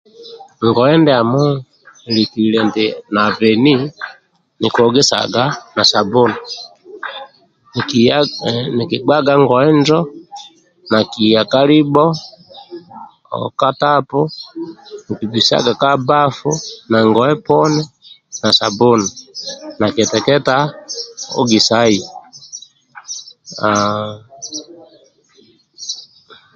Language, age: Amba (Uganda), 30-39